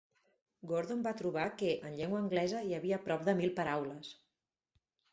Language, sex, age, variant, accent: Catalan, female, 40-49, Central, Barcelonès